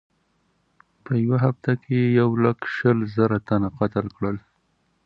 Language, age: Pashto, 30-39